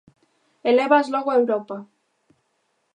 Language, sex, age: Galician, female, 19-29